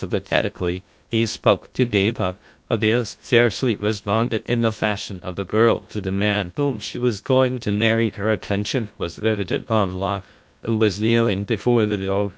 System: TTS, GlowTTS